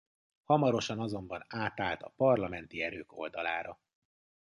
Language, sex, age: Hungarian, male, 40-49